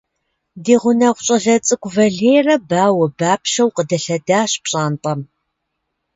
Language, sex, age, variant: Kabardian, female, 50-59, Адыгэбзэ (Къэбэрдей, Кирил, псоми зэдай)